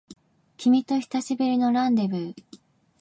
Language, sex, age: Japanese, female, 19-29